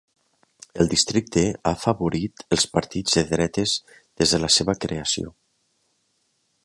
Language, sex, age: Catalan, male, 40-49